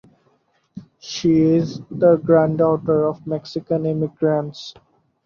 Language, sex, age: English, male, 19-29